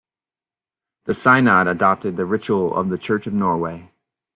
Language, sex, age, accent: English, male, 40-49, United States English